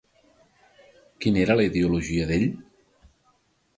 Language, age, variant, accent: Catalan, 40-49, Central, central